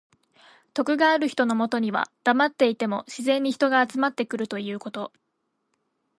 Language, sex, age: Japanese, female, 19-29